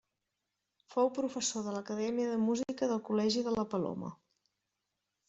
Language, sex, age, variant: Catalan, female, 40-49, Central